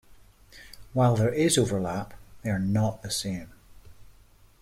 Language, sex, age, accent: English, male, 40-49, Irish English